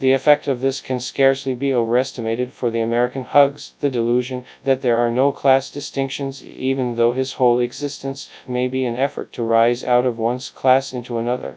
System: TTS, FastPitch